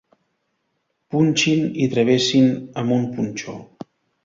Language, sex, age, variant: Catalan, male, 30-39, Central